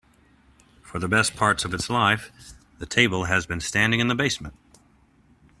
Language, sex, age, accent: English, male, 30-39, United States English